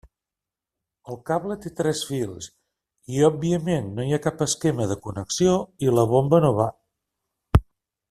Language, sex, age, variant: Catalan, male, 50-59, Central